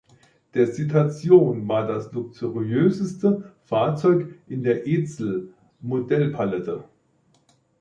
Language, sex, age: German, male, 50-59